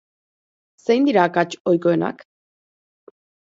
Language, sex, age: Basque, female, 40-49